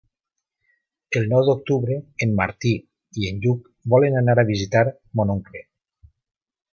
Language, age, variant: Catalan, 50-59, Valencià meridional